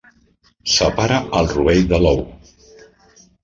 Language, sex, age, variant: Catalan, male, 50-59, Central